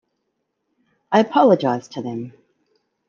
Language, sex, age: English, female, 40-49